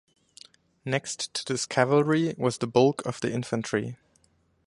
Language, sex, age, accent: English, male, 19-29, German English